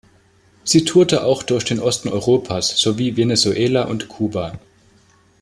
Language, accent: German, Deutschland Deutsch